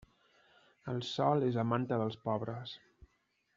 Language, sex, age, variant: Catalan, male, 30-39, Central